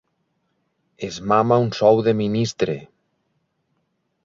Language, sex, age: Catalan, male, 50-59